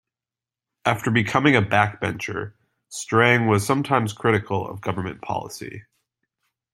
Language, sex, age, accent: English, male, 30-39, United States English